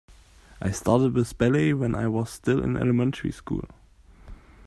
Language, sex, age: English, male, 30-39